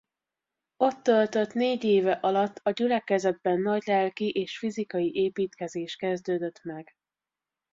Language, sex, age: Hungarian, female, 19-29